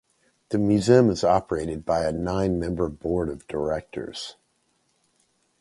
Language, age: English, 50-59